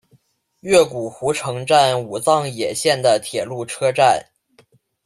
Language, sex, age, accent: Chinese, male, 19-29, 出生地：黑龙江省